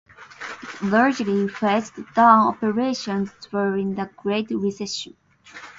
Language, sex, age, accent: English, female, 19-29, United States English